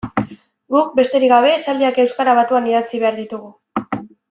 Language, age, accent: Basque, under 19, Mendebalekoa (Araba, Bizkaia, Gipuzkoako mendebaleko herri batzuk)